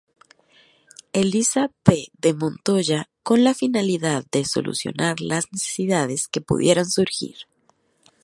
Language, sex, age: Spanish, female, 30-39